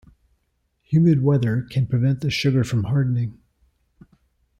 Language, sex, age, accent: English, male, 40-49, United States English